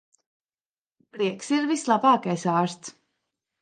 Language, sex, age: Latvian, female, 30-39